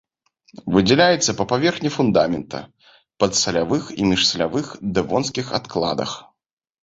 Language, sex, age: Belarusian, male, 30-39